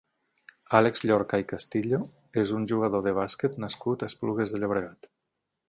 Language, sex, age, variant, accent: Catalan, male, 40-49, Tortosí, nord-occidental